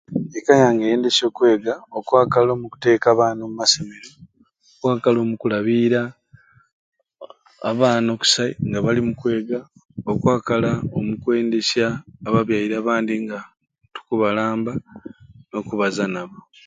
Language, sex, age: Ruuli, male, 30-39